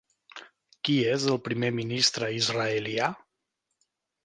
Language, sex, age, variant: Catalan, male, 50-59, Central